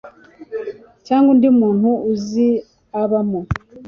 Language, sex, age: Kinyarwanda, female, 40-49